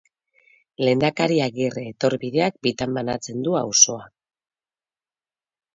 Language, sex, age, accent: Basque, female, 30-39, Mendebalekoa (Araba, Bizkaia, Gipuzkoako mendebaleko herri batzuk)